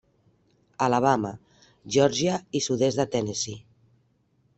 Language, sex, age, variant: Catalan, female, 50-59, Central